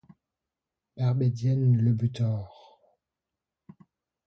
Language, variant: French, Français de métropole